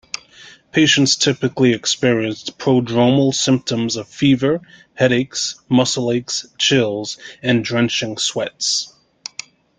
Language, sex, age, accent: English, male, 30-39, United States English